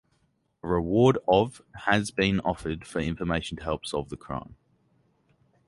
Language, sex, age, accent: English, male, under 19, Australian English; England English